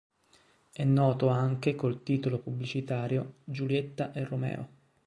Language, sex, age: Italian, male, 40-49